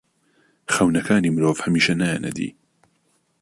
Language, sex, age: Central Kurdish, male, 30-39